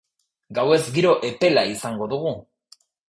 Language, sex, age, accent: Basque, male, 19-29, Erdialdekoa edo Nafarra (Gipuzkoa, Nafarroa)